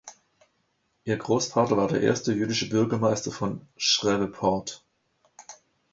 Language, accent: German, Deutschland Deutsch